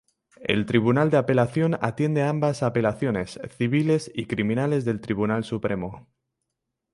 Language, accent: Spanish, España: Centro-Sur peninsular (Madrid, Toledo, Castilla-La Mancha)